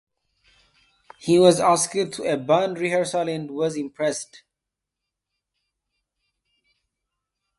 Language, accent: English, United States English